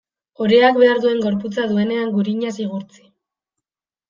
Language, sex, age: Basque, female, 19-29